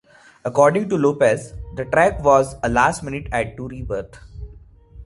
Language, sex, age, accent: English, male, 19-29, India and South Asia (India, Pakistan, Sri Lanka)